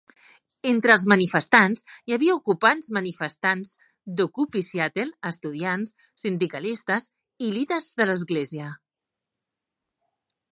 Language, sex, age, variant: Catalan, female, 40-49, Central